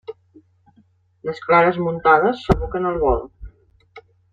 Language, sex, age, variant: Catalan, female, 60-69, Central